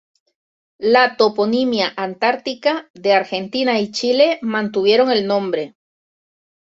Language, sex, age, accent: Spanish, female, 40-49, España: Centro-Sur peninsular (Madrid, Toledo, Castilla-La Mancha)